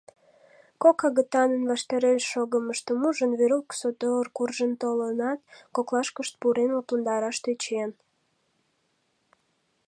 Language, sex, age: Mari, female, 19-29